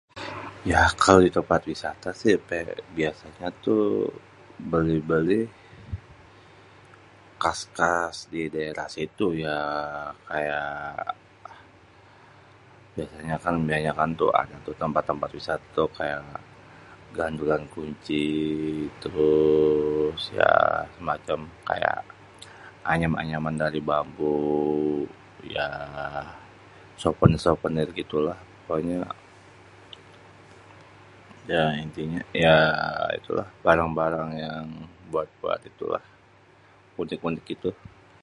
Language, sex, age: Betawi, male, 30-39